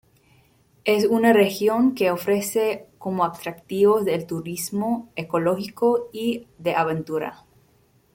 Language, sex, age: Spanish, female, 19-29